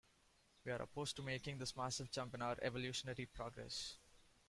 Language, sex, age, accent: English, male, 19-29, India and South Asia (India, Pakistan, Sri Lanka)